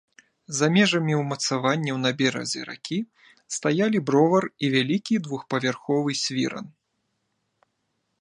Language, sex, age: Belarusian, male, 40-49